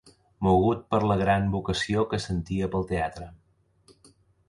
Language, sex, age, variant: Catalan, male, 30-39, Central